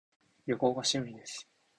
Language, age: Japanese, 19-29